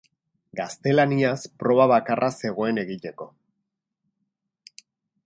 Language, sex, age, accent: Basque, male, 50-59, Erdialdekoa edo Nafarra (Gipuzkoa, Nafarroa)